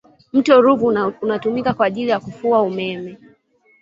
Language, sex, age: Swahili, female, 19-29